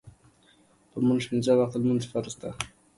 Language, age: Pashto, 19-29